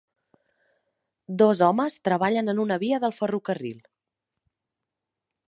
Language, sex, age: Catalan, female, 30-39